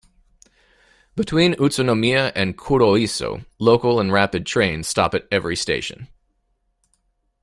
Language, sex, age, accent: English, male, 40-49, United States English